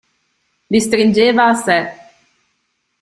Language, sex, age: Italian, female, 30-39